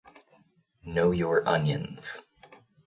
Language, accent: English, United States English